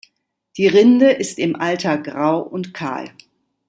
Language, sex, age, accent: German, female, 60-69, Deutschland Deutsch